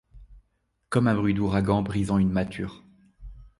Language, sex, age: French, male, 19-29